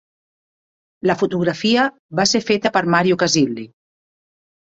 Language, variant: Catalan, Central